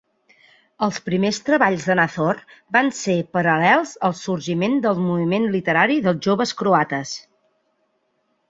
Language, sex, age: Catalan, female, 50-59